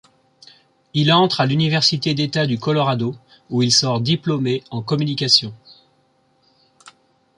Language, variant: French, Français de métropole